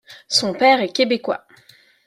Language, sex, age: French, female, 30-39